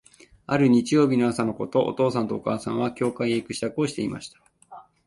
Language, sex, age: Japanese, male, 40-49